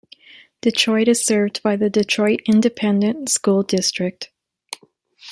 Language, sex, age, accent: English, female, 19-29, Canadian English